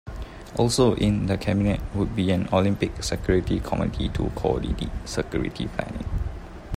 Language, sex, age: English, male, 19-29